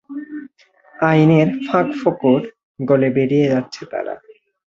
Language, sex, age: Bengali, male, 19-29